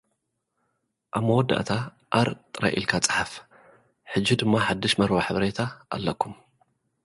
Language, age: Tigrinya, 40-49